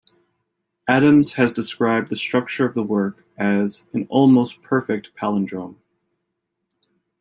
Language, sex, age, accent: English, male, 30-39, United States English